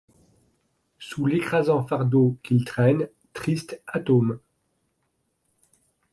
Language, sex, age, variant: French, male, 40-49, Français de métropole